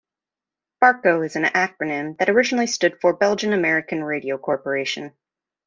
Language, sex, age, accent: English, female, 30-39, United States English